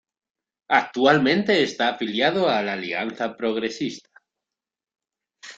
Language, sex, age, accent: Spanish, female, 19-29, España: Centro-Sur peninsular (Madrid, Toledo, Castilla-La Mancha)